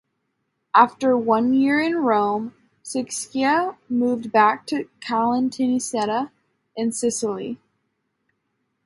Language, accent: English, United States English